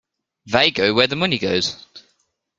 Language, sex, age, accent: English, male, under 19, England English